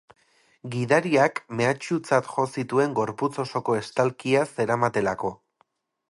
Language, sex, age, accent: Basque, male, 30-39, Erdialdekoa edo Nafarra (Gipuzkoa, Nafarroa)